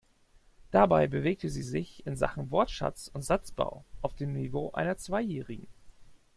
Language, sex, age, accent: German, male, 30-39, Deutschland Deutsch